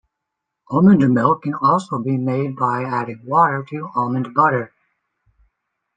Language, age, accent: English, 30-39, United States English